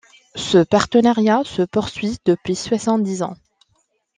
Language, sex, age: French, female, 19-29